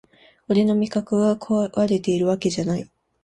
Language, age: Japanese, 19-29